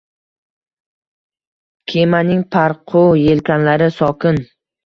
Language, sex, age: Uzbek, male, under 19